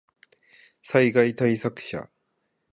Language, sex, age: Japanese, male, 30-39